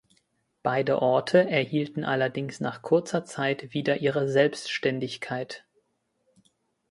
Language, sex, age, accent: German, male, 19-29, Deutschland Deutsch